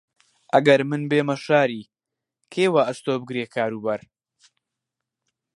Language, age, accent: Central Kurdish, under 19, سۆرانی